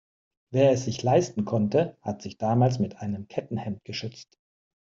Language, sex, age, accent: German, male, 40-49, Deutschland Deutsch